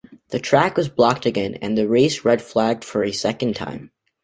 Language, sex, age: English, male, under 19